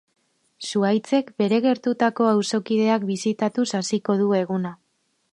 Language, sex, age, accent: Basque, female, 19-29, Mendebalekoa (Araba, Bizkaia, Gipuzkoako mendebaleko herri batzuk)